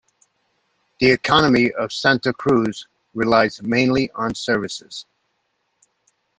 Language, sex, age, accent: English, male, 60-69, United States English